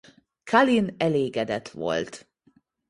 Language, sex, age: Hungarian, female, 30-39